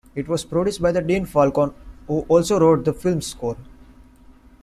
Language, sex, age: English, male, 19-29